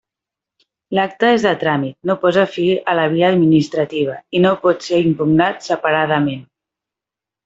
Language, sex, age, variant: Catalan, female, 30-39, Central